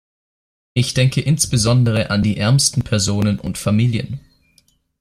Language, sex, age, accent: German, male, 19-29, Österreichisches Deutsch